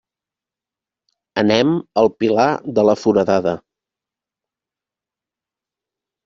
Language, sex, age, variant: Catalan, male, 50-59, Central